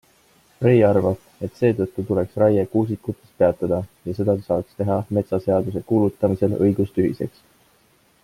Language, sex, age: Estonian, male, 19-29